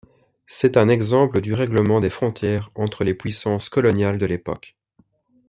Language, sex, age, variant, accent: French, male, 19-29, Français d'Europe, Français de Belgique